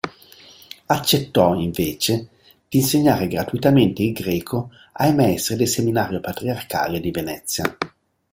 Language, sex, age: Italian, male, 50-59